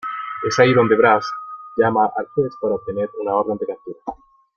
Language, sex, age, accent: Spanish, male, 19-29, Chileno: Chile, Cuyo